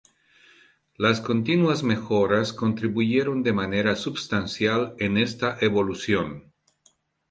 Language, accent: Spanish, Andino-Pacífico: Colombia, Perú, Ecuador, oeste de Bolivia y Venezuela andina